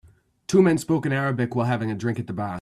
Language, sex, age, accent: English, male, 30-39, United States English